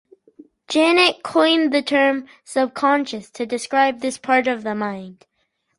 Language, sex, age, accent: English, male, under 19, United States English